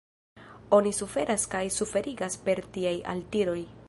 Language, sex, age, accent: Esperanto, female, under 19, Internacia